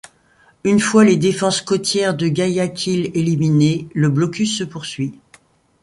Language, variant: French, Français de métropole